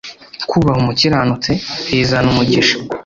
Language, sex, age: Kinyarwanda, male, under 19